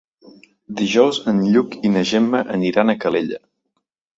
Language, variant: Catalan, Central